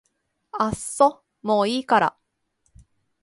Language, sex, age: Japanese, female, 30-39